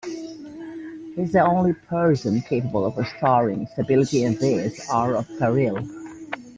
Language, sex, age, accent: English, female, 50-59, United States English